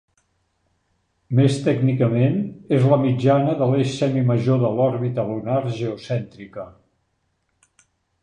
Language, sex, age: Catalan, male, 70-79